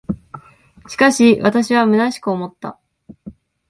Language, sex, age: Japanese, female, 19-29